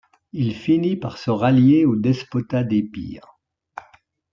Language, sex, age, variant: French, male, 70-79, Français de métropole